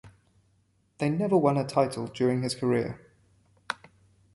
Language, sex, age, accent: English, male, 30-39, England English